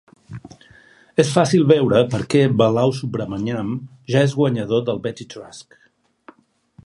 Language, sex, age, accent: Catalan, male, 50-59, Barceloní